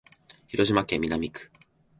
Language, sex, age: Japanese, male, 19-29